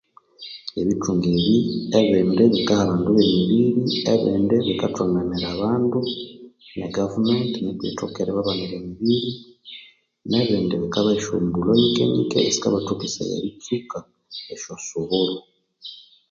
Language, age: Konzo, 19-29